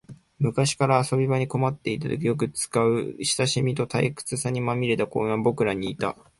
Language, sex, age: Japanese, male, 19-29